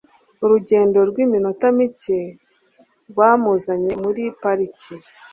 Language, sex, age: Kinyarwanda, female, 30-39